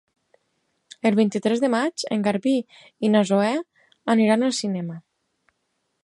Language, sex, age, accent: Catalan, female, 40-49, valencià